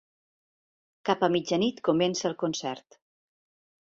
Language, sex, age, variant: Catalan, female, 50-59, Septentrional